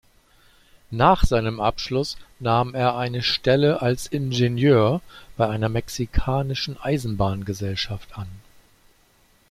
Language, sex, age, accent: German, male, 50-59, Deutschland Deutsch